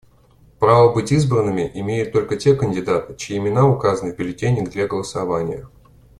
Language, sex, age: Russian, male, 30-39